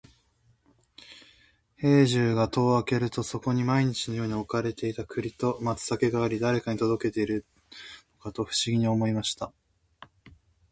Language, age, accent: Japanese, 19-29, 標準語